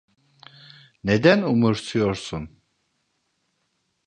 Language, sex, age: Turkish, male, 50-59